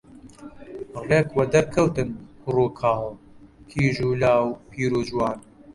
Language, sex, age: Central Kurdish, male, 30-39